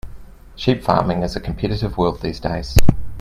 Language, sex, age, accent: English, male, 30-39, New Zealand English